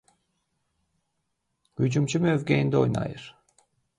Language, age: Azerbaijani, 30-39